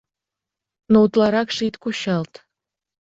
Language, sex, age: Mari, female, 19-29